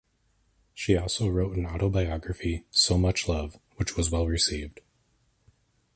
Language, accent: English, United States English